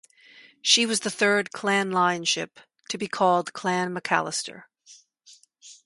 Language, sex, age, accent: English, female, 50-59, United States English